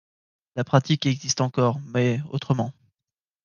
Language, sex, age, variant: French, male, 19-29, Français de métropole